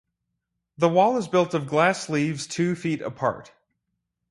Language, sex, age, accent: English, male, 19-29, United States English